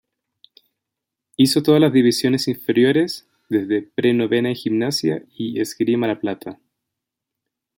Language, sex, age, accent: Spanish, male, 19-29, Chileno: Chile, Cuyo